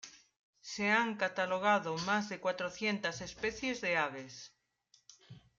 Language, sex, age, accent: Spanish, female, 50-59, España: Norte peninsular (Asturias, Castilla y León, Cantabria, País Vasco, Navarra, Aragón, La Rioja, Guadalajara, Cuenca)